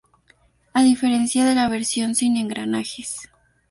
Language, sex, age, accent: Spanish, female, 19-29, México